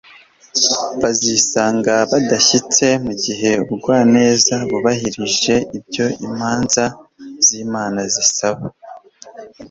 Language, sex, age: Kinyarwanda, male, 19-29